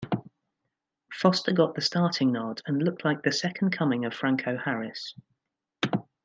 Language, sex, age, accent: English, female, 30-39, England English